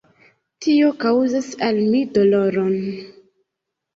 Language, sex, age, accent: Esperanto, female, 19-29, Internacia